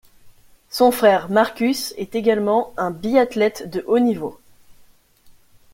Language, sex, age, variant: French, female, 19-29, Français de métropole